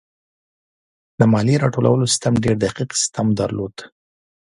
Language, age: Pashto, 30-39